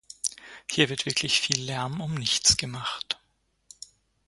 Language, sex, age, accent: German, male, 30-39, Österreichisches Deutsch